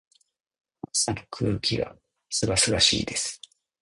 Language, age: Japanese, 30-39